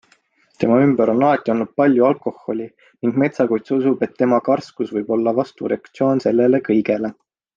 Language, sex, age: Estonian, male, 19-29